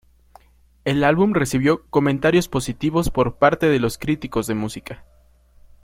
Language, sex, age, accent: Spanish, male, 19-29, México